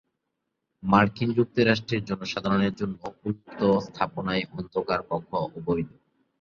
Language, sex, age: Bengali, male, 19-29